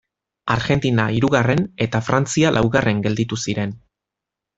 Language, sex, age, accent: Basque, male, 30-39, Mendebalekoa (Araba, Bizkaia, Gipuzkoako mendebaleko herri batzuk)